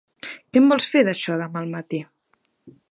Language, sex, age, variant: Catalan, female, 30-39, Central